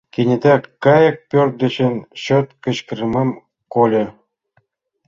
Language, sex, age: Mari, male, 40-49